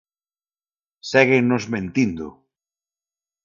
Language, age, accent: Galician, 30-39, Normativo (estándar); Neofalante